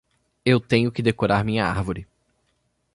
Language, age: Portuguese, 19-29